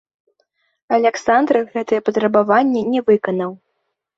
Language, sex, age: Belarusian, female, 19-29